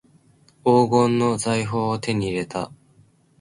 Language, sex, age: Japanese, male, 19-29